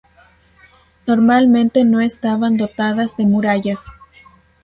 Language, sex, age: Spanish, female, under 19